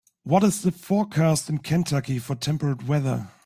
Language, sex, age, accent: English, male, 19-29, United States English